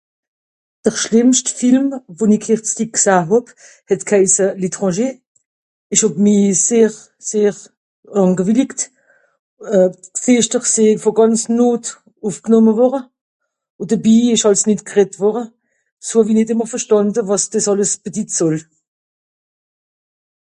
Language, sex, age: Swiss German, female, 50-59